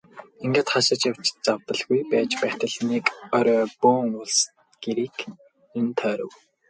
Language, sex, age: Mongolian, male, 19-29